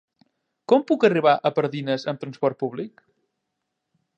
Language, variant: Catalan, Central